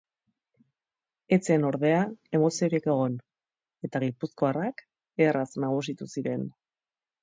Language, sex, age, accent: Basque, female, 30-39, Erdialdekoa edo Nafarra (Gipuzkoa, Nafarroa)